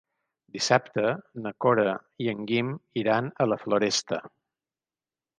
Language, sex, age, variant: Catalan, male, 50-59, Balear